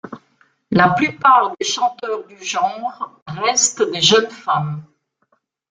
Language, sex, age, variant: French, female, 60-69, Français de métropole